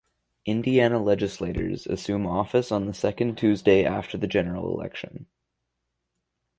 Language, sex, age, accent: English, male, under 19, Canadian English